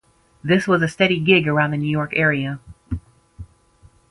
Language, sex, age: English, female, 19-29